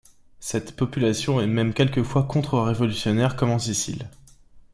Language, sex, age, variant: French, male, 19-29, Français de métropole